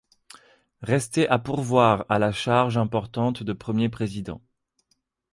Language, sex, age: French, male, 30-39